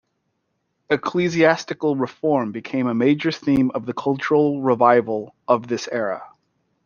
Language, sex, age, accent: English, male, 30-39, United States English